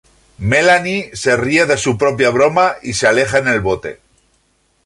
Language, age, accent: Spanish, 40-49, España: Centro-Sur peninsular (Madrid, Toledo, Castilla-La Mancha)